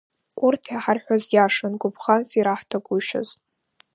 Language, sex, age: Abkhazian, female, under 19